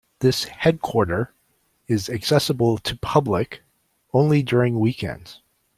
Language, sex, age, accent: English, male, 40-49, United States English